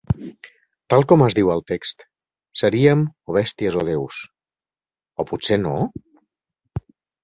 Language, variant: Catalan, Central